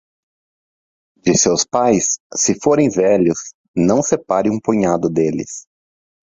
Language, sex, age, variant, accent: Portuguese, male, 50-59, Portuguese (Brasil), Paulista